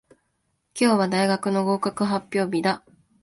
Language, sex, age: Japanese, female, 19-29